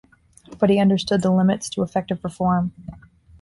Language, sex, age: English, female, 19-29